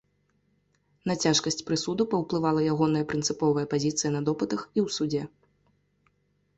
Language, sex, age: Belarusian, female, 19-29